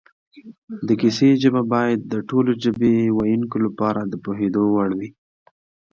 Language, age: Pashto, 19-29